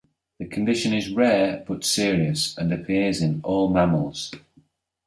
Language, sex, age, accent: English, male, 30-39, England English